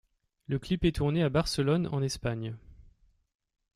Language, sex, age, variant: French, male, 30-39, Français de métropole